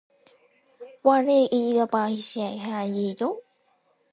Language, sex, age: Chinese, female, 19-29